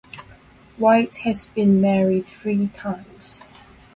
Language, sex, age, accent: English, female, 19-29, Hong Kong English